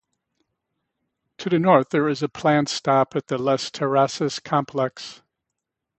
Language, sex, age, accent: English, male, 60-69, United States English